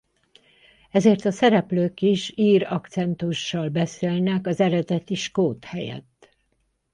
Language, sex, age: Hungarian, female, 70-79